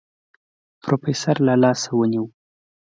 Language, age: Pashto, 19-29